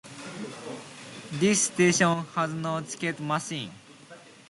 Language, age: English, under 19